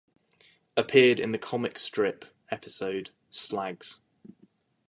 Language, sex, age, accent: English, male, 19-29, England English